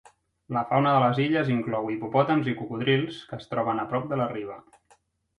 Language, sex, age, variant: Catalan, male, 30-39, Central